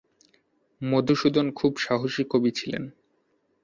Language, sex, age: Bengali, male, 19-29